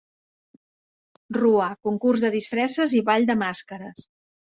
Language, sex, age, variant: Catalan, female, 50-59, Central